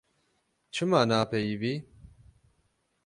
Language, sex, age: Kurdish, male, 30-39